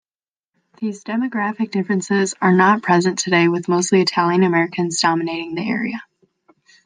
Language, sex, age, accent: English, female, under 19, United States English